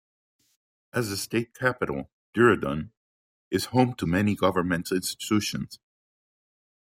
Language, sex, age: English, male, 60-69